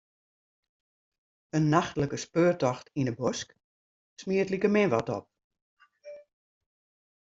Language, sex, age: Western Frisian, female, 60-69